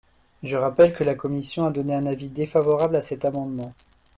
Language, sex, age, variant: French, male, 19-29, Français de métropole